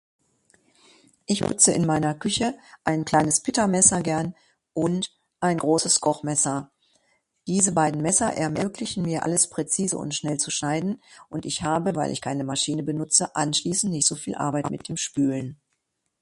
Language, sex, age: German, female, 60-69